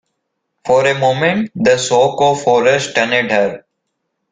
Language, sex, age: English, male, 19-29